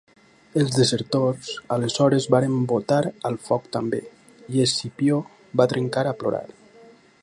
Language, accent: Catalan, valencià